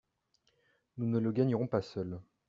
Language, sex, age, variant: French, male, 30-39, Français de métropole